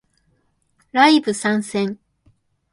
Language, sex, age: Japanese, female, 19-29